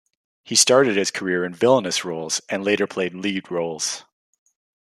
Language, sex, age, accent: English, male, 19-29, Canadian English